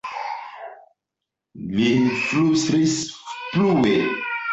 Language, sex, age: Esperanto, male, 19-29